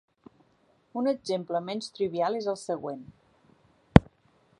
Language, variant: Catalan, Central